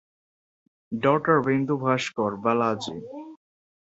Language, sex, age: English, male, under 19